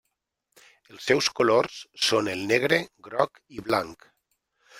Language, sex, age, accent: Catalan, male, 40-49, valencià